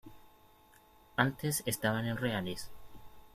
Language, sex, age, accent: Spanish, male, 19-29, Chileno: Chile, Cuyo